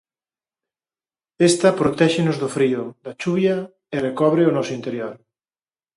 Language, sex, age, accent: Galician, male, 40-49, Normativo (estándar)